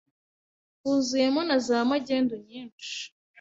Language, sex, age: Kinyarwanda, female, 19-29